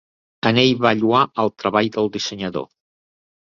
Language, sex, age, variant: Catalan, male, 60-69, Central